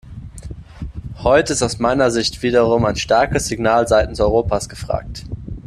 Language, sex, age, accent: German, male, 19-29, Deutschland Deutsch